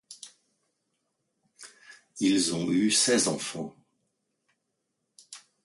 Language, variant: French, Français de métropole